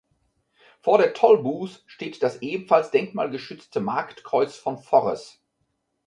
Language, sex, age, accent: German, male, 50-59, Deutschland Deutsch